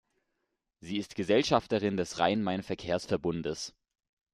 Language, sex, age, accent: German, male, 19-29, Deutschland Deutsch